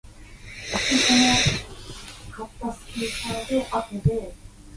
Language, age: English, 19-29